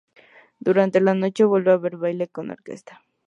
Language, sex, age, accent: Spanish, female, under 19, México